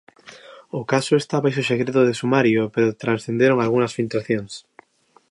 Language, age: Galician, under 19